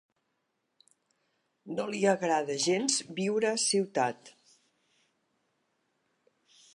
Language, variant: Catalan, Central